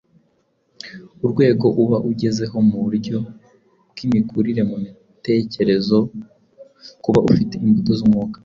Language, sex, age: Kinyarwanda, male, 19-29